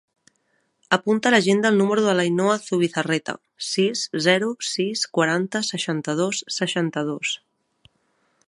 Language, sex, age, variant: Catalan, female, 30-39, Central